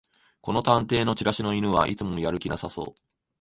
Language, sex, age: Japanese, male, 19-29